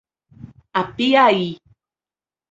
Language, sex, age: Portuguese, female, 40-49